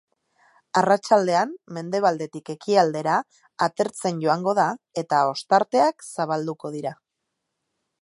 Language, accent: Basque, Erdialdekoa edo Nafarra (Gipuzkoa, Nafarroa)